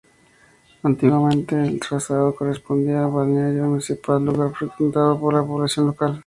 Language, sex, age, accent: Spanish, male, 19-29, México